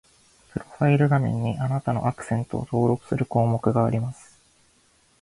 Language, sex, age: Japanese, male, 19-29